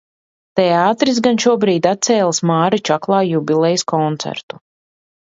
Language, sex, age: Latvian, female, 40-49